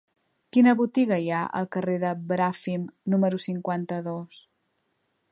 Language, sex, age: Catalan, female, 40-49